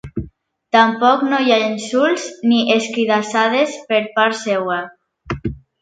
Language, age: Catalan, 19-29